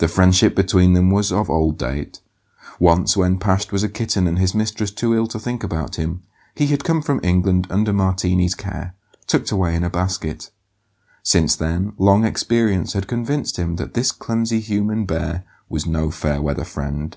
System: none